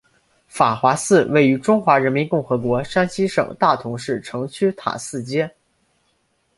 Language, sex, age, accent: Chinese, male, under 19, 出生地：辽宁省